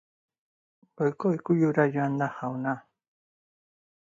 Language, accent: Basque, Mendebalekoa (Araba, Bizkaia, Gipuzkoako mendebaleko herri batzuk)